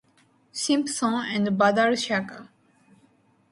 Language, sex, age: English, female, under 19